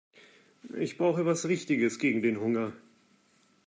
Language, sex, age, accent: German, male, 30-39, Deutschland Deutsch